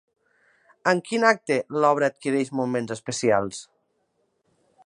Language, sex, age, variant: Catalan, female, 40-49, Nord-Occidental